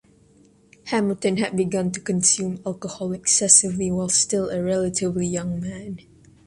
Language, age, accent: English, under 19, United States English